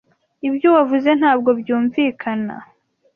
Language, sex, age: Kinyarwanda, female, 30-39